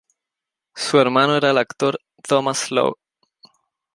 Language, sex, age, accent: Spanish, male, 19-29, España: Islas Canarias